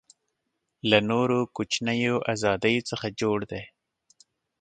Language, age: Pashto, 30-39